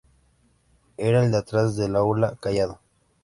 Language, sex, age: Spanish, male, 19-29